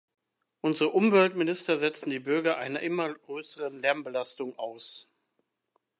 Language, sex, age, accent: German, male, 60-69, Deutschland Deutsch